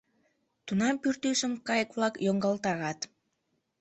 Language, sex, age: Mari, female, under 19